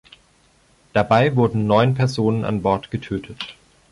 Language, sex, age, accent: German, male, 19-29, Deutschland Deutsch